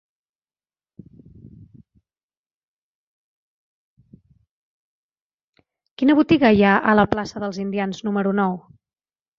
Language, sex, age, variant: Catalan, female, 40-49, Central